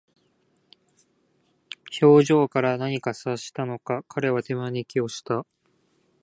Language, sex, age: Japanese, male, 19-29